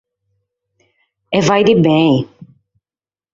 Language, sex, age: Sardinian, female, 30-39